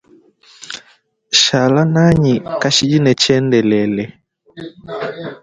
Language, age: Luba-Lulua, 19-29